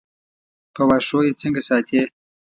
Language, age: Pashto, 19-29